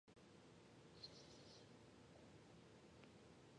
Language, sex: Japanese, female